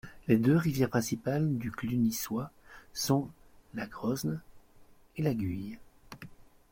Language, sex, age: French, male, 30-39